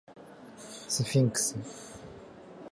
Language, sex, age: Japanese, male, 19-29